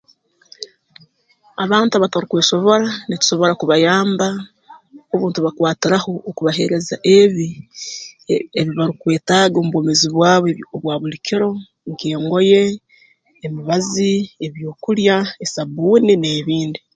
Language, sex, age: Tooro, female, 19-29